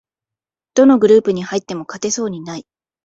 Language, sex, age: Japanese, female, 19-29